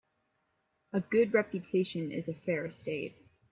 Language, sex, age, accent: English, male, under 19, Canadian English